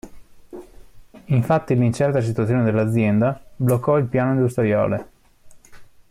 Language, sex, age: Italian, male, 30-39